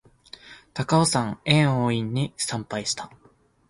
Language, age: Japanese, 19-29